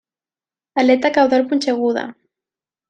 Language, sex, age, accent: Catalan, female, 19-29, valencià